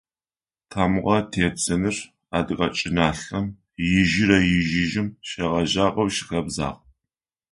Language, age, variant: Adyghe, 50-59, Адыгабзэ (Кирил, пстэумэ зэдыряе)